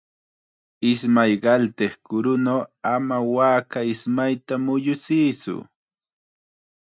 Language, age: Chiquián Ancash Quechua, 19-29